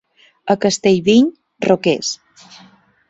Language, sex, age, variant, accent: Catalan, female, 19-29, Balear, mallorquí